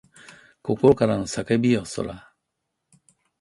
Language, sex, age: Japanese, male, 70-79